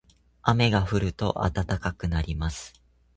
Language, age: Japanese, 19-29